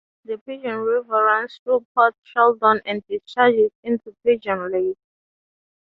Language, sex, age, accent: English, female, 19-29, Southern African (South Africa, Zimbabwe, Namibia)